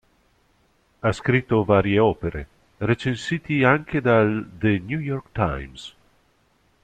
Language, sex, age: Italian, male, 50-59